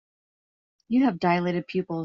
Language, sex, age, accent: English, female, 40-49, United States English